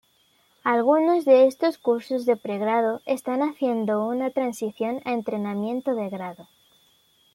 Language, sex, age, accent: Spanish, female, under 19, España: Centro-Sur peninsular (Madrid, Toledo, Castilla-La Mancha)